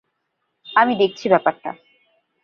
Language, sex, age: Bengali, female, 19-29